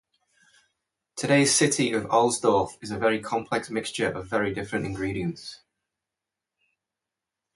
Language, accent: English, England English